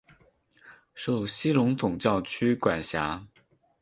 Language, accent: Chinese, 出生地：江西省